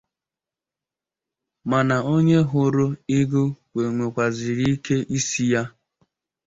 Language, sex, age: Igbo, male, 19-29